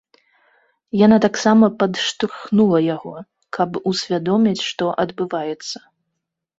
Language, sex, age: Belarusian, female, 30-39